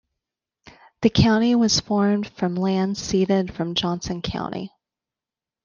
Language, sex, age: English, female, 40-49